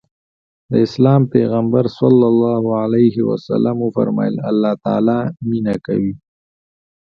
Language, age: Pashto, 19-29